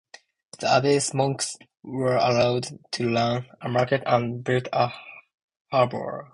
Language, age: English, 19-29